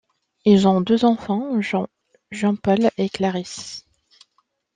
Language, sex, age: French, female, 19-29